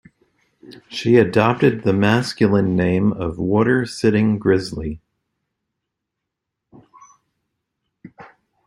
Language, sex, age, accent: English, male, 60-69, United States English